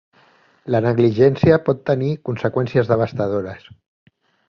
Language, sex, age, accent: Catalan, male, 40-49, Català central